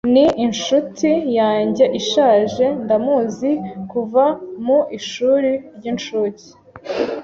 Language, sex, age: Kinyarwanda, female, 19-29